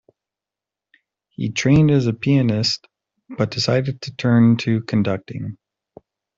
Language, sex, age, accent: English, male, 30-39, United States English